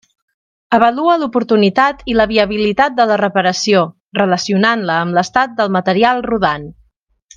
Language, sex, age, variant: Catalan, female, 40-49, Central